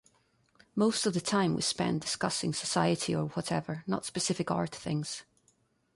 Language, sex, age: English, female, 30-39